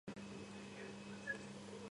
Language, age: Georgian, 19-29